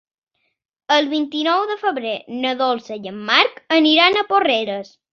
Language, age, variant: Catalan, under 19, Balear